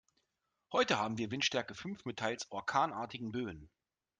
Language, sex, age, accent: German, male, 40-49, Deutschland Deutsch